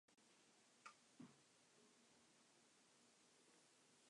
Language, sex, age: English, male, under 19